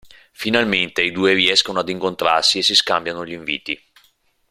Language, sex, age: Italian, male, 30-39